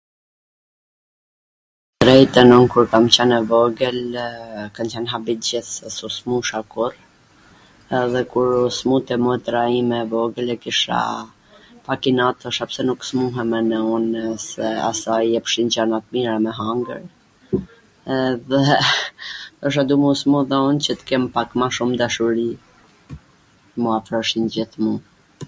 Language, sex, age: Gheg Albanian, female, 40-49